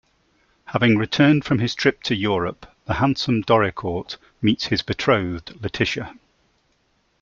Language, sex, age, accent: English, male, 40-49, England English